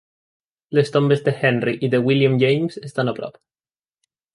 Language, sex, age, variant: Catalan, male, 19-29, Central